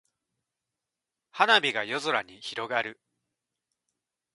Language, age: Japanese, 30-39